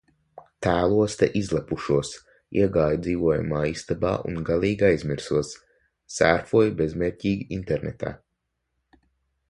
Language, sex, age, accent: Latvian, male, under 19, Vidus dialekts